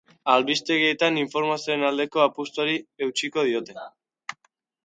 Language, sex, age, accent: Basque, male, 19-29, Erdialdekoa edo Nafarra (Gipuzkoa, Nafarroa)